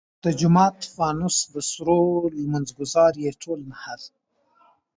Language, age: Pashto, 19-29